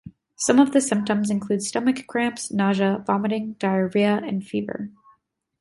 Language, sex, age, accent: English, female, 19-29, United States English